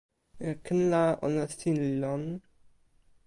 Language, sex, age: Toki Pona, male, under 19